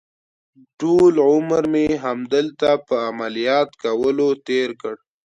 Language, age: Pashto, under 19